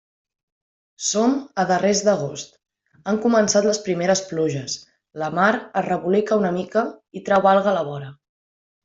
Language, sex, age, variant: Catalan, female, 19-29, Central